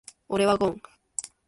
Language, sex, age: Japanese, female, under 19